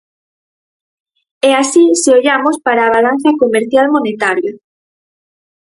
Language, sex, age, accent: Galician, female, under 19, Normativo (estándar)